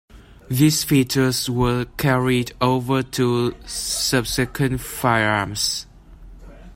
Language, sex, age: English, male, under 19